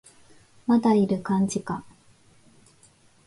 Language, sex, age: Japanese, female, 30-39